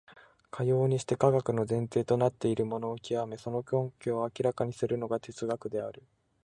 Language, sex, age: Japanese, male, 19-29